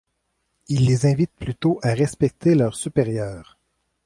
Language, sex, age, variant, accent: French, male, 40-49, Français d'Amérique du Nord, Français du Canada